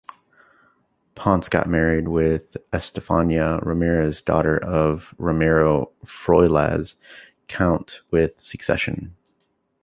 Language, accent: English, United States English